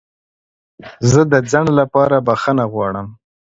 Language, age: Pashto, 30-39